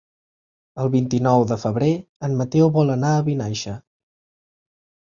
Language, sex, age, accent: Catalan, male, 19-29, central; septentrional